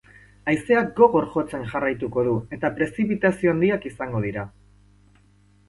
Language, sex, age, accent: Basque, male, 19-29, Erdialdekoa edo Nafarra (Gipuzkoa, Nafarroa)